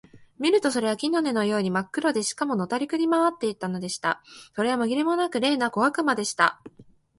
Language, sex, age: Japanese, female, 19-29